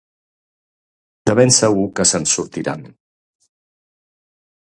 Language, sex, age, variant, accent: Catalan, male, 60-69, Central, Català central